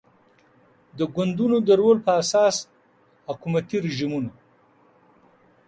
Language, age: Pashto, 50-59